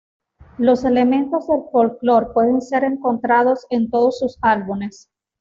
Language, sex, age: Spanish, female, 30-39